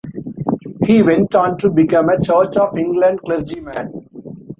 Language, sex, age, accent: English, male, 19-29, India and South Asia (India, Pakistan, Sri Lanka)